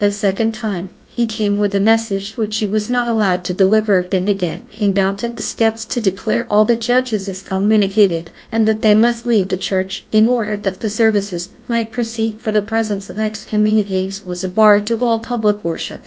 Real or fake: fake